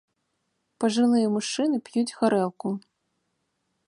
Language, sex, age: Belarusian, female, 19-29